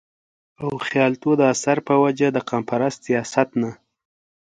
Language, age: Pashto, under 19